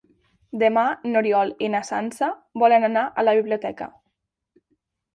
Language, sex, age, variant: Catalan, female, 19-29, Nord-Occidental